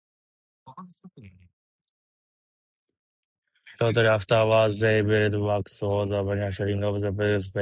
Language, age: English, 19-29